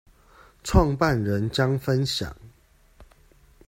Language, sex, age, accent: Chinese, male, 30-39, 出生地：桃園市